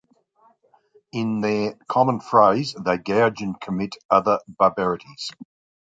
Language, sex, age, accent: English, male, 60-69, Australian English